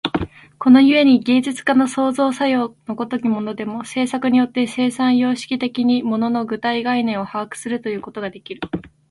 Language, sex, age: Japanese, female, 19-29